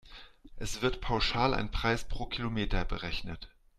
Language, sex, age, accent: German, male, 40-49, Deutschland Deutsch